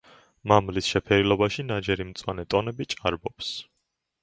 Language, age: Georgian, under 19